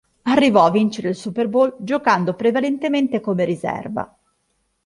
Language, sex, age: Italian, female, 30-39